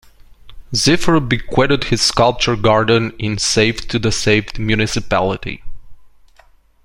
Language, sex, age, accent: English, male, 30-39, United States English